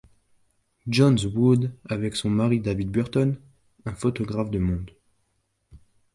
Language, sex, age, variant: French, male, 19-29, Français de métropole